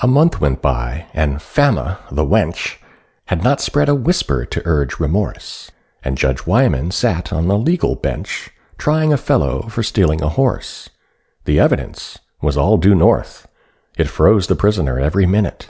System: none